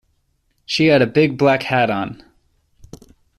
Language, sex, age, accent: English, male, 19-29, United States English